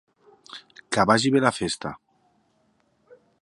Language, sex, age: Catalan, male, 30-39